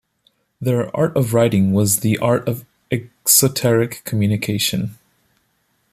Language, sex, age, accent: English, male, 30-39, United States English